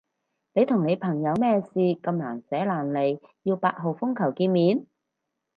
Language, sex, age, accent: Cantonese, female, 30-39, 广州音